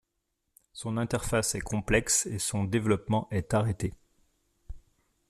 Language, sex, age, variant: French, male, 40-49, Français de métropole